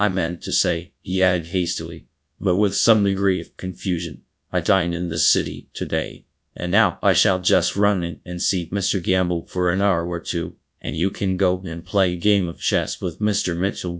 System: TTS, GradTTS